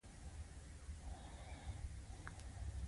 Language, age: Pashto, 19-29